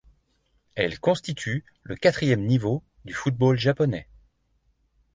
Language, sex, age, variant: French, male, 50-59, Français de métropole